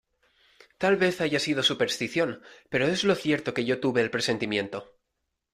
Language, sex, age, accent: Spanish, male, 19-29, España: Centro-Sur peninsular (Madrid, Toledo, Castilla-La Mancha)